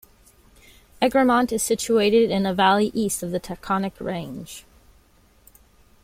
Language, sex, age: English, female, 19-29